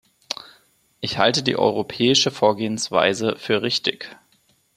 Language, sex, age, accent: German, male, 19-29, Deutschland Deutsch